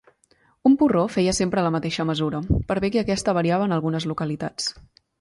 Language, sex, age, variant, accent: Catalan, female, 19-29, Central, central